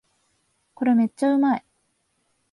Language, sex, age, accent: Japanese, female, 19-29, 関東